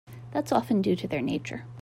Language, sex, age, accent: English, female, 30-39, United States English